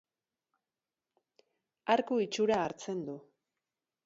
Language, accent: Basque, Erdialdekoa edo Nafarra (Gipuzkoa, Nafarroa)